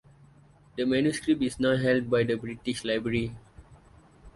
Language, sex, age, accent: English, male, 19-29, United States English